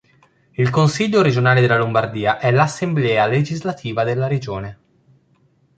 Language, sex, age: Italian, male, 30-39